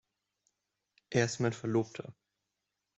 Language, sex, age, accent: German, male, 19-29, Deutschland Deutsch